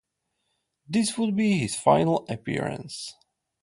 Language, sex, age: English, male, 30-39